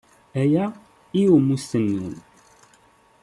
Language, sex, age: Kabyle, male, 30-39